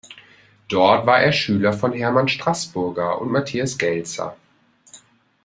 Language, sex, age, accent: German, male, 19-29, Deutschland Deutsch